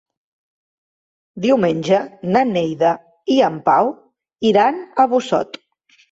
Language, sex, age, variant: Catalan, female, 30-39, Central